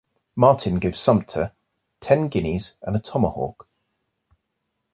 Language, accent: English, England English